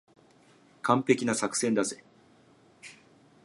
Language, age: Japanese, 40-49